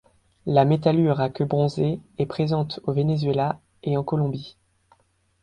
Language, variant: French, Français de métropole